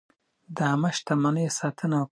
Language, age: Pashto, 19-29